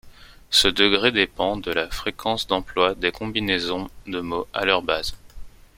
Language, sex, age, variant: French, male, 30-39, Français de métropole